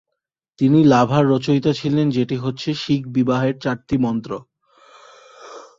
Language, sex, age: Bengali, male, 19-29